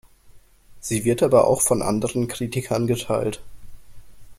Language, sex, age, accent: German, male, under 19, Deutschland Deutsch